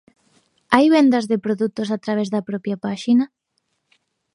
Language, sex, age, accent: Galician, female, 30-39, Normativo (estándar)